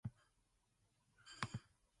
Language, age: English, 19-29